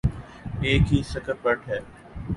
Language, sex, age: Urdu, male, 19-29